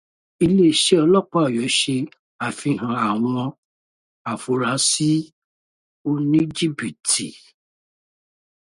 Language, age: Yoruba, 50-59